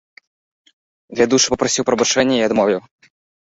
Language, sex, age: Belarusian, male, under 19